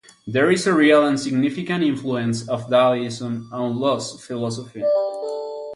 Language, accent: English, United States English